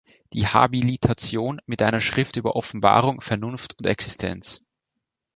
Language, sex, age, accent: German, male, 19-29, Österreichisches Deutsch